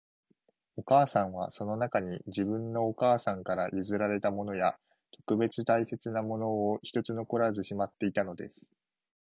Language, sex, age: Japanese, male, 19-29